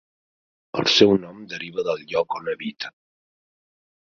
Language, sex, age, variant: Catalan, male, 50-59, Central